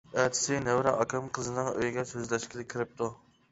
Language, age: Uyghur, 19-29